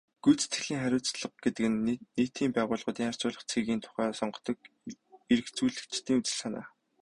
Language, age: Mongolian, 19-29